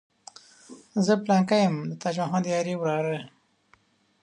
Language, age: Pashto, 40-49